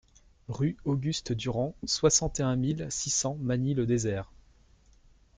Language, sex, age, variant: French, male, 19-29, Français de métropole